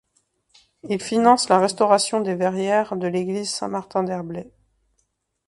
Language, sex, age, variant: French, female, 30-39, Français de métropole